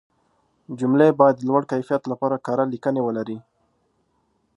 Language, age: Pashto, 19-29